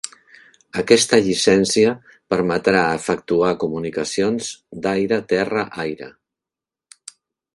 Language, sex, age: Catalan, male, 60-69